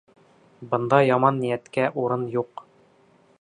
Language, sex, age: Bashkir, male, 30-39